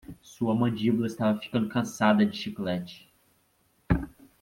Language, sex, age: Portuguese, male, 19-29